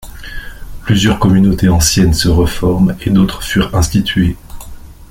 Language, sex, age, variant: French, male, 40-49, Français de métropole